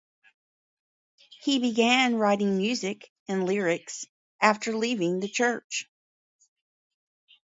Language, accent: English, United States English